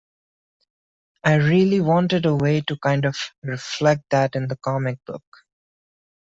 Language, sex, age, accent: English, male, 19-29, India and South Asia (India, Pakistan, Sri Lanka)